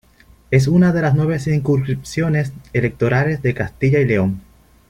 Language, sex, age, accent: Spanish, male, 19-29, Caribe: Cuba, Venezuela, Puerto Rico, República Dominicana, Panamá, Colombia caribeña, México caribeño, Costa del golfo de México